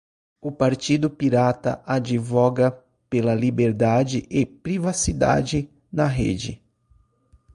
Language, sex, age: Portuguese, male, 40-49